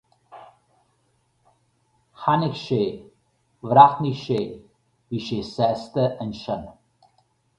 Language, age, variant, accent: Irish, 50-59, Gaeilge Uladh, Cainteoir dúchais, Gaeltacht